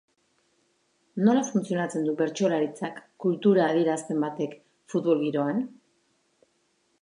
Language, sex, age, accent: Basque, female, 40-49, Erdialdekoa edo Nafarra (Gipuzkoa, Nafarroa)